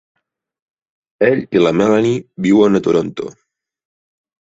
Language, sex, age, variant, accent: Catalan, male, 19-29, Central, gironí; Garrotxi